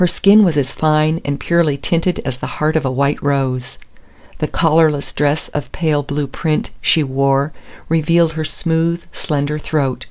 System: none